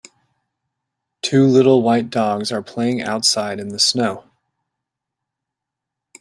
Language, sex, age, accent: English, male, 30-39, United States English